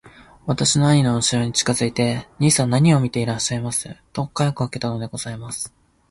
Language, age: Japanese, 19-29